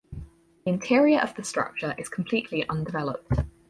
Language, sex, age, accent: English, female, 19-29, England English; New Zealand English